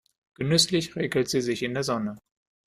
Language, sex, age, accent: German, male, 30-39, Deutschland Deutsch